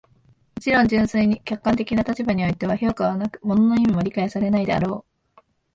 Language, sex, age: Japanese, female, 19-29